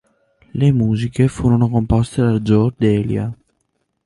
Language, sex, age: Italian, male, under 19